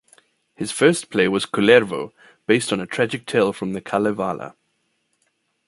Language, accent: English, Southern African (South Africa, Zimbabwe, Namibia)